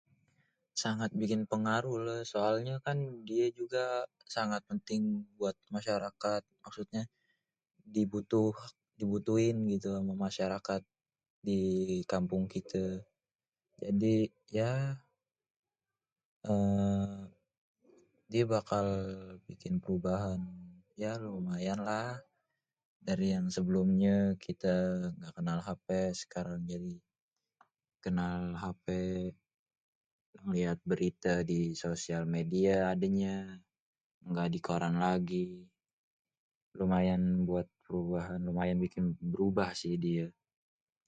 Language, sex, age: Betawi, male, 19-29